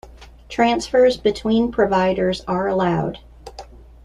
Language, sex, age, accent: English, female, 40-49, United States English